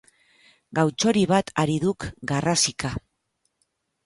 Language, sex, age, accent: Basque, female, 50-59, Mendebalekoa (Araba, Bizkaia, Gipuzkoako mendebaleko herri batzuk)